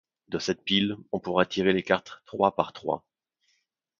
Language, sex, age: French, male, 30-39